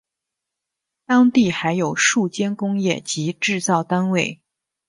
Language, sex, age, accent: Chinese, male, 19-29, 出生地：北京市